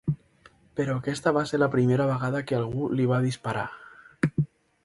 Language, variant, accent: Catalan, Central, central